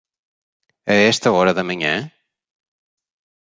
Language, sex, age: Portuguese, male, 40-49